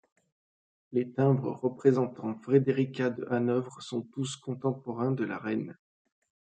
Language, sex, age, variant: French, male, 30-39, Français de métropole